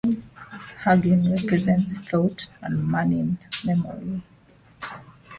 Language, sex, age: English, female, 30-39